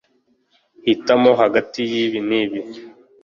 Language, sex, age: Kinyarwanda, male, 19-29